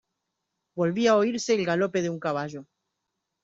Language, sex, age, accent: Spanish, female, 40-49, Rioplatense: Argentina, Uruguay, este de Bolivia, Paraguay